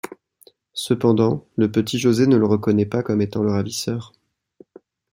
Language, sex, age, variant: French, male, 19-29, Français de métropole